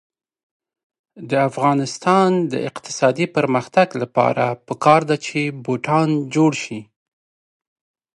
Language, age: Pashto, 30-39